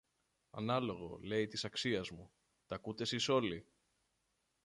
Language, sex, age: Greek, male, 30-39